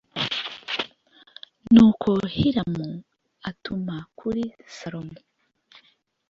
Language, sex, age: Kinyarwanda, female, 30-39